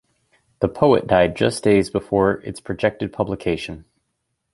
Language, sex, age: English, male, 30-39